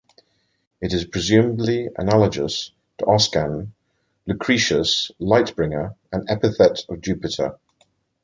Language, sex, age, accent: English, male, 50-59, England English